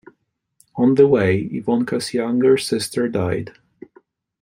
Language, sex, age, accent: English, male, 30-39, United States English